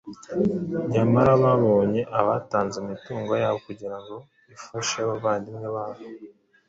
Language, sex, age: Kinyarwanda, male, 19-29